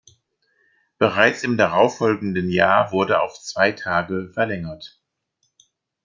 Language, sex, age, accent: German, male, 50-59, Deutschland Deutsch